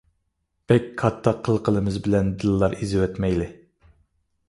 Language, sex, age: Uyghur, male, 19-29